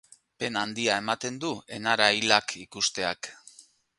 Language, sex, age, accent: Basque, male, 40-49, Erdialdekoa edo Nafarra (Gipuzkoa, Nafarroa)